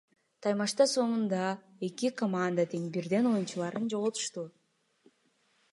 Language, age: Kyrgyz, 19-29